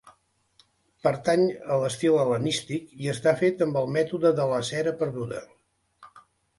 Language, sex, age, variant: Catalan, male, 60-69, Central